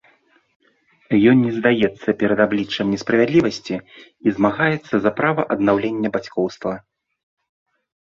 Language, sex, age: Belarusian, male, 40-49